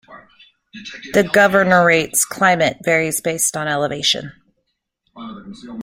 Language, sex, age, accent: English, female, 30-39, United States English